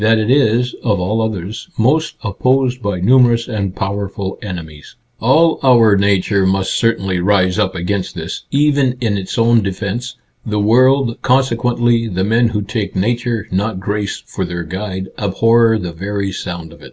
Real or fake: real